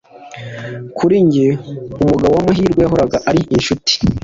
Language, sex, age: Kinyarwanda, male, 19-29